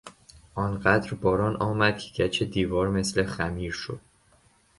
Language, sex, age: Persian, male, under 19